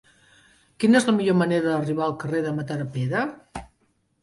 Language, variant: Catalan, Central